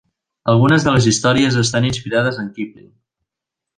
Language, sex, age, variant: Catalan, male, 19-29, Central